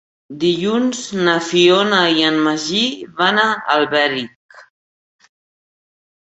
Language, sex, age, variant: Catalan, female, 50-59, Central